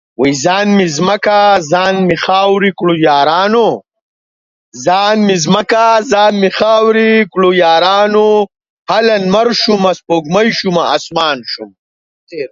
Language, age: English, 30-39